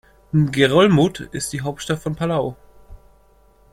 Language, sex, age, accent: German, male, 19-29, Deutschland Deutsch